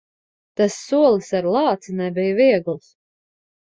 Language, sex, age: Latvian, female, 40-49